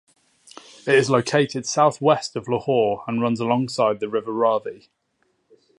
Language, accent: English, England English